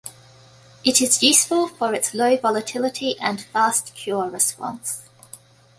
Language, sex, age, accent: English, female, 30-39, Australian English